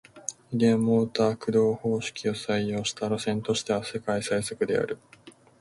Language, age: Japanese, 19-29